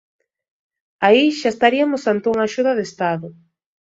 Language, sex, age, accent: Galician, female, 30-39, Central (gheada)